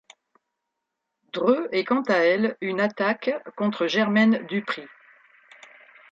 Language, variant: French, Français de métropole